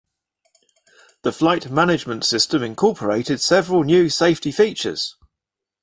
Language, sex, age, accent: English, male, 30-39, England English